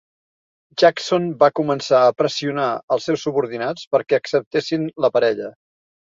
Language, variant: Catalan, Central